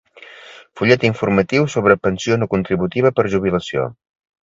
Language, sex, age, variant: Catalan, male, 50-59, Central